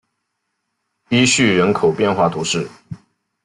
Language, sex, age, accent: Chinese, male, 19-29, 出生地：浙江省